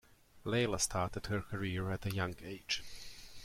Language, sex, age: English, male, 30-39